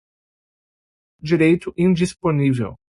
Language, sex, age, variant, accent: Portuguese, male, 19-29, Portuguese (Brasil), Gaucho